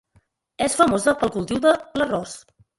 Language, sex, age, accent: Catalan, female, 30-39, Oriental